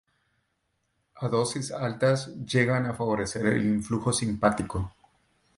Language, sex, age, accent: Spanish, male, 40-49, México